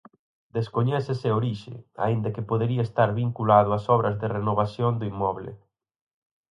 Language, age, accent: Galician, 19-29, Atlántico (seseo e gheada)